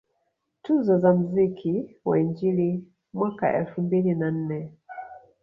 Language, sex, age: Swahili, female, 50-59